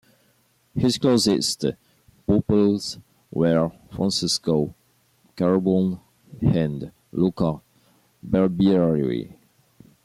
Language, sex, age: English, male, 40-49